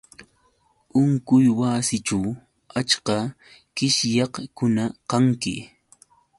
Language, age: Yauyos Quechua, 30-39